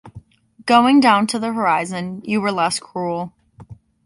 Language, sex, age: English, female, under 19